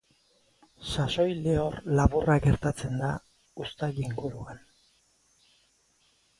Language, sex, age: Basque, male, 40-49